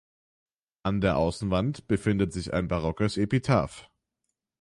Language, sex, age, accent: German, male, under 19, Deutschland Deutsch; Österreichisches Deutsch